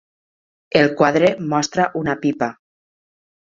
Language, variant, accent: Catalan, Nord-Occidental, Tortosí